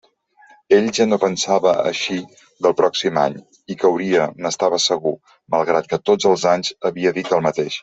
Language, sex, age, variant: Catalan, male, 50-59, Central